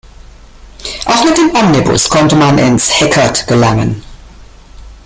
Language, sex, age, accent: German, female, 60-69, Deutschland Deutsch